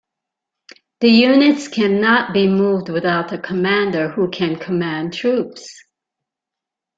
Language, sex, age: English, female, 50-59